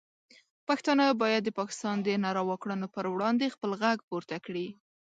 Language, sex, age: Pashto, female, 19-29